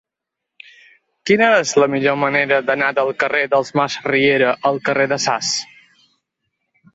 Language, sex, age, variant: Catalan, male, 30-39, Balear